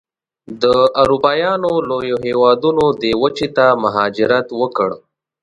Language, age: Pashto, 19-29